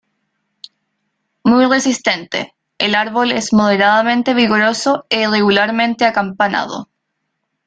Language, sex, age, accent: Spanish, female, 19-29, Chileno: Chile, Cuyo